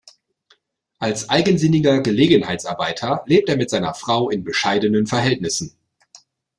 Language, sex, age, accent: German, male, 40-49, Deutschland Deutsch